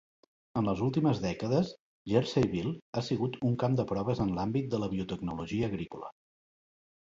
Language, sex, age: Catalan, male, 50-59